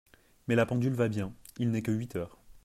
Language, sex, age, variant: French, male, 19-29, Français de métropole